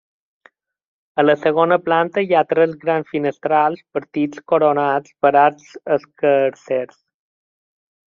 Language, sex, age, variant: Catalan, male, 30-39, Balear